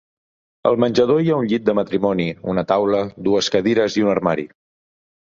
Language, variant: Catalan, Central